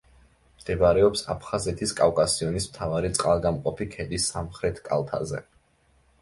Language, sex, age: Georgian, male, 19-29